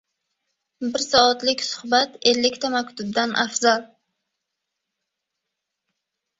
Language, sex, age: Uzbek, female, 19-29